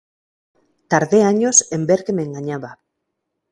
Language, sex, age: Spanish, female, 40-49